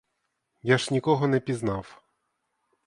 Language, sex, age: Ukrainian, male, 30-39